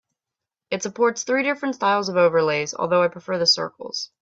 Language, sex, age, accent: English, female, 19-29, United States English